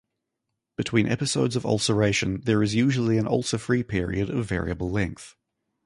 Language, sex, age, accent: English, male, 30-39, New Zealand English